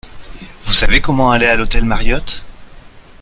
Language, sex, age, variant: French, male, 30-39, Français de métropole